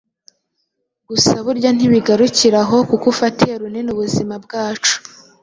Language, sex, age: Kinyarwanda, female, 19-29